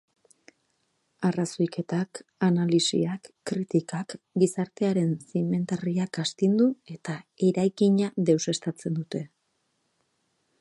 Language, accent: Basque, Erdialdekoa edo Nafarra (Gipuzkoa, Nafarroa)